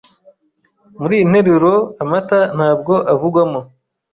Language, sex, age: Kinyarwanda, male, 30-39